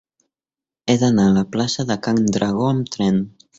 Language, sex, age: Catalan, male, 19-29